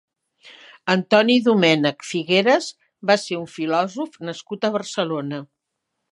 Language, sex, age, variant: Catalan, female, 60-69, Central